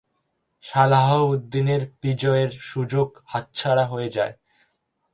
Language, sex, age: Bengali, male, 19-29